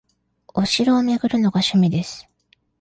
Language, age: Japanese, 19-29